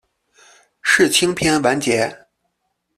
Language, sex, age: Chinese, male, 30-39